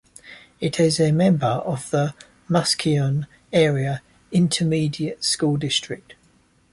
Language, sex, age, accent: English, male, 30-39, England English